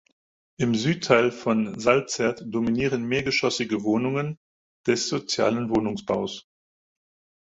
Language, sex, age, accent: German, male, 50-59, Deutschland Deutsch